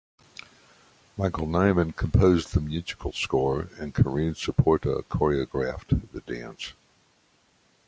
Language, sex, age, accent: English, male, 60-69, United States English